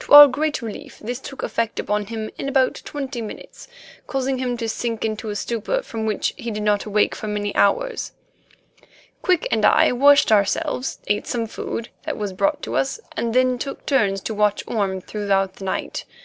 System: none